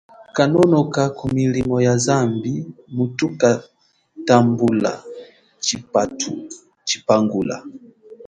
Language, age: Chokwe, 30-39